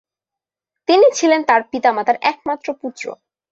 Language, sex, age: Bengali, female, 19-29